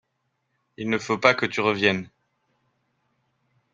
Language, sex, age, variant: French, male, 19-29, Français de métropole